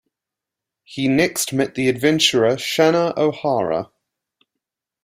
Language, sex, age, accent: English, male, 19-29, Australian English